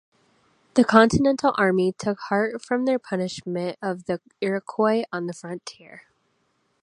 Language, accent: English, United States English